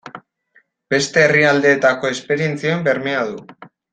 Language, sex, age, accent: Basque, male, under 19, Erdialdekoa edo Nafarra (Gipuzkoa, Nafarroa)